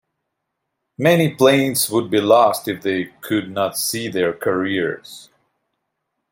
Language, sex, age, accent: English, male, 30-39, United States English